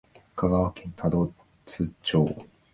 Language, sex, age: Japanese, male, 19-29